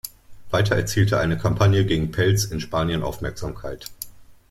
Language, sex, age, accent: German, male, 40-49, Deutschland Deutsch